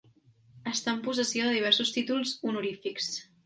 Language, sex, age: Catalan, female, 19-29